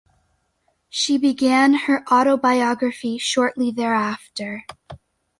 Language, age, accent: English, under 19, United States English